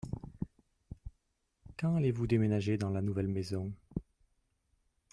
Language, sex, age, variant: French, male, 40-49, Français de métropole